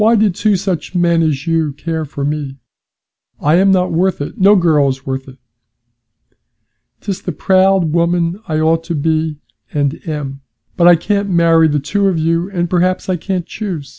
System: none